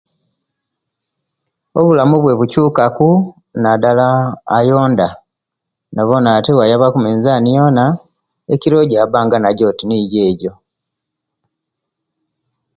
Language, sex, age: Kenyi, male, 50-59